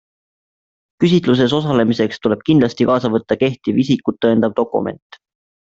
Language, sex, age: Estonian, male, 19-29